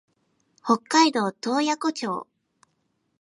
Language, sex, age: Japanese, female, 19-29